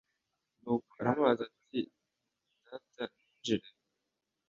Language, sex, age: Kinyarwanda, male, under 19